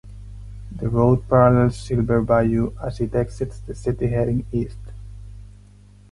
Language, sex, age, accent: English, male, 19-29, United States English; England English